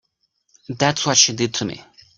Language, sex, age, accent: English, male, 30-39, United States English